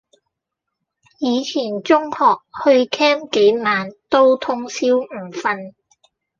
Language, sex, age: Cantonese, female, 30-39